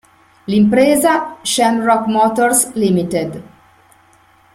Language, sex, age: Italian, female, 50-59